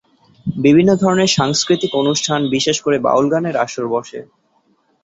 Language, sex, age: Bengali, male, 19-29